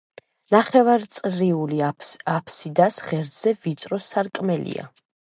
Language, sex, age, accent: Georgian, female, 19-29, ჩვეულებრივი